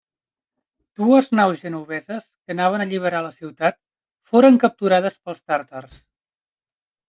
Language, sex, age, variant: Catalan, male, 30-39, Central